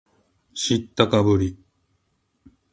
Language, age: Japanese, 50-59